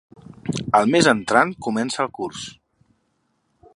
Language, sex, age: Catalan, male, 30-39